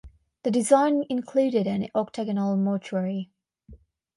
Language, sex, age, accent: English, female, 19-29, England English; Canadian English